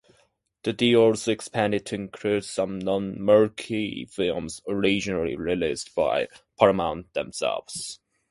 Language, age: English, 19-29